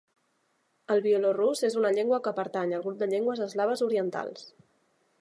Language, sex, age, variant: Catalan, female, 30-39, Central